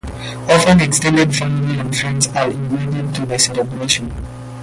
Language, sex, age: English, male, 19-29